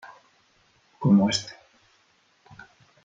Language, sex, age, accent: Spanish, male, 30-39, España: Norte peninsular (Asturias, Castilla y León, Cantabria, País Vasco, Navarra, Aragón, La Rioja, Guadalajara, Cuenca)